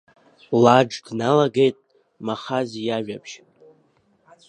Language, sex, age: Abkhazian, female, 30-39